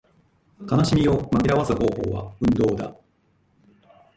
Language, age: Japanese, 50-59